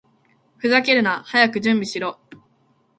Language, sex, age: Japanese, female, 19-29